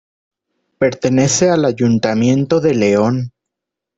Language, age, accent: Spanish, 30-39, México